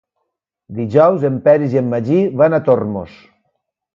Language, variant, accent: Catalan, Valencià meridional, valencià